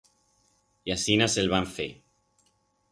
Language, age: Aragonese, 40-49